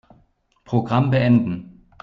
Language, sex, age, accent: German, male, 30-39, Deutschland Deutsch